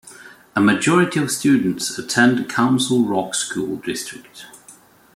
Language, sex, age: English, male, 40-49